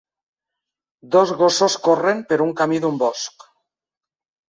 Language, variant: Catalan, Nord-Occidental